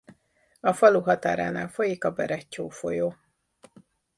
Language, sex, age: Hungarian, female, 40-49